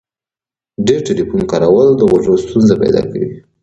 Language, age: Pashto, 19-29